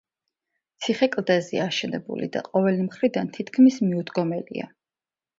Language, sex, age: Georgian, female, 30-39